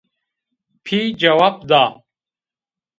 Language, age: Zaza, 30-39